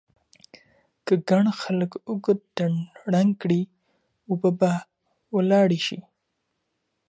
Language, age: Pashto, 19-29